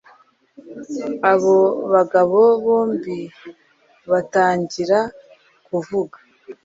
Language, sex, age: Kinyarwanda, female, 19-29